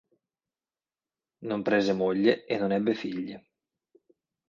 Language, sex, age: Italian, male, 30-39